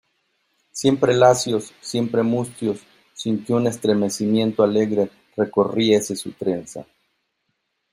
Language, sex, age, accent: Spanish, male, 50-59, México